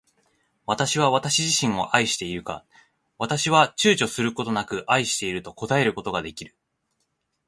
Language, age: Japanese, 19-29